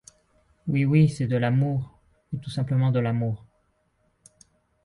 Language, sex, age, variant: French, male, 30-39, Français de métropole